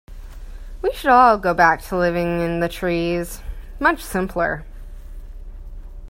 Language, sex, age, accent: English, female, 30-39, United States English